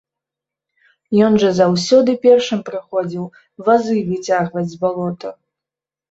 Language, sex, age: Belarusian, female, 30-39